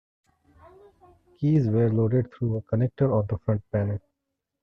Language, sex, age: English, male, 19-29